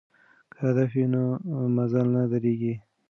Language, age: Pashto, 19-29